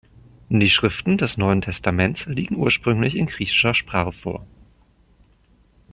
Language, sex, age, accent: German, male, 30-39, Deutschland Deutsch